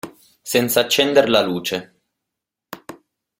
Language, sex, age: Italian, male, 19-29